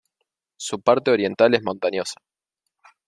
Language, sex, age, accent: Spanish, male, 19-29, Rioplatense: Argentina, Uruguay, este de Bolivia, Paraguay